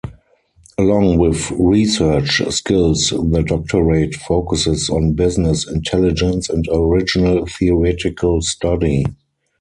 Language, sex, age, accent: English, male, 50-59, German English